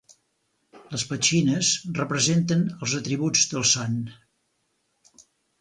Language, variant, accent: Catalan, Central, central; Empordanès